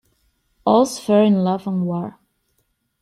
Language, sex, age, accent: English, female, 30-39, United States English